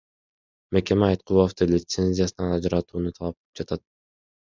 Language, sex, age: Kyrgyz, male, under 19